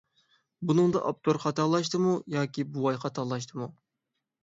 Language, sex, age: Uyghur, male, 19-29